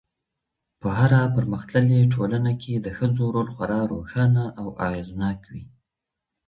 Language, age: Pashto, 30-39